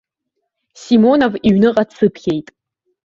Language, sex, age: Abkhazian, female, under 19